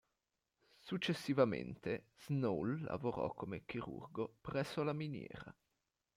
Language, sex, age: Italian, male, 19-29